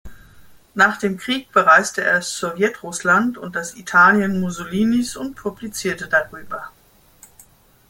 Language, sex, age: German, male, 50-59